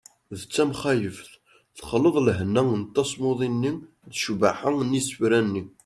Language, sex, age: Kabyle, male, 19-29